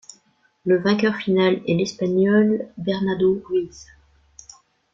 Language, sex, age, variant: French, female, 40-49, Français de métropole